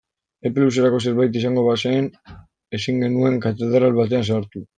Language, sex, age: Basque, male, 19-29